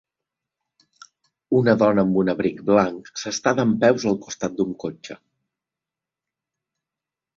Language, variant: Catalan, Balear